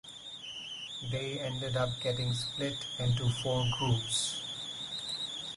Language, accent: English, India and South Asia (India, Pakistan, Sri Lanka)